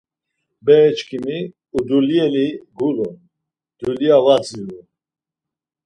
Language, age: Laz, 60-69